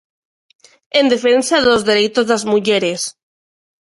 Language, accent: Galician, Neofalante